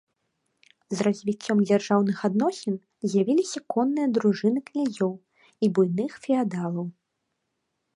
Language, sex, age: Belarusian, female, 19-29